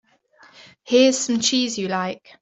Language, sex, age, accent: English, female, 30-39, England English